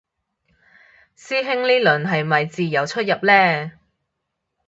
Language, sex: Cantonese, female